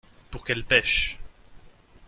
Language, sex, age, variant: French, male, 19-29, Français de métropole